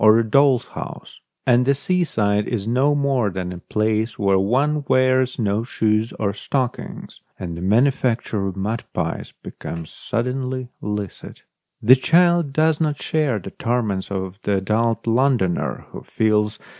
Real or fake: real